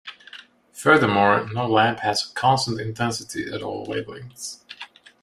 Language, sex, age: English, male, 30-39